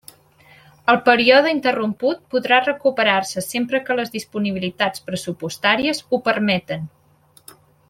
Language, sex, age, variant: Catalan, female, 19-29, Central